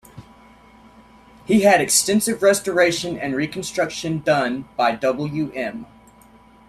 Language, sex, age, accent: English, male, 19-29, Irish English